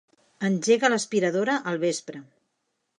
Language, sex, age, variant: Catalan, female, 50-59, Central